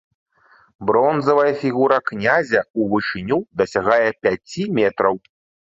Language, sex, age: Belarusian, male, 30-39